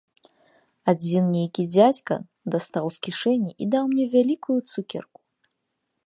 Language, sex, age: Belarusian, female, 19-29